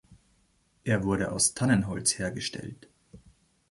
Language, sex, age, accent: German, male, 30-39, Österreichisches Deutsch